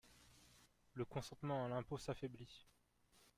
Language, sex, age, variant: French, male, 19-29, Français de métropole